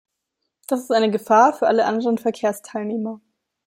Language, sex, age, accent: German, female, 19-29, Deutschland Deutsch